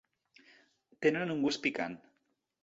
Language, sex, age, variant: Catalan, male, 30-39, Central